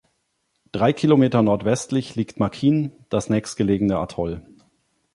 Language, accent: German, Deutschland Deutsch